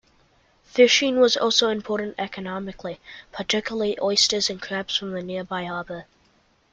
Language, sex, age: English, male, under 19